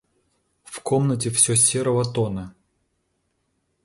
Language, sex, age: Russian, male, 40-49